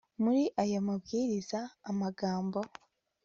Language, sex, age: Kinyarwanda, female, 19-29